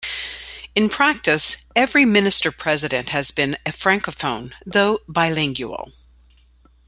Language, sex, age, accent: English, female, 50-59, United States English